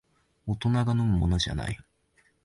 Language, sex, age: Japanese, male, 19-29